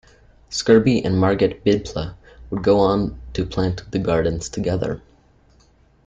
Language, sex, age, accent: English, male, under 19, Canadian English